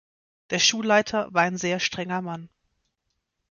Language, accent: German, Deutschland Deutsch